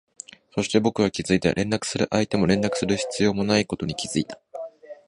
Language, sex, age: Japanese, male, 19-29